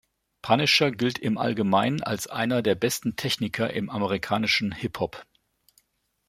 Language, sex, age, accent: German, male, 50-59, Deutschland Deutsch